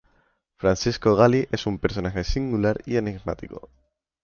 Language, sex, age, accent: Spanish, male, 19-29, España: Centro-Sur peninsular (Madrid, Toledo, Castilla-La Mancha); España: Islas Canarias